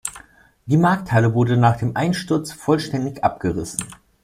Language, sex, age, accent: German, male, 19-29, Deutschland Deutsch